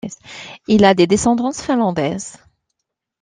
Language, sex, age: French, female, 30-39